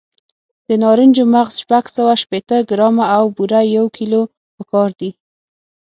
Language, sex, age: Pashto, female, 19-29